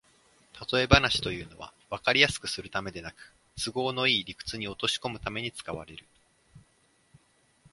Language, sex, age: Japanese, male, 19-29